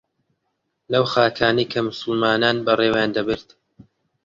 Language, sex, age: Central Kurdish, male, under 19